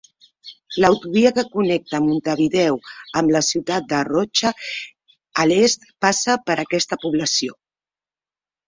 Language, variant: Catalan, Central